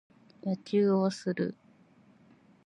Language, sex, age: Japanese, female, 30-39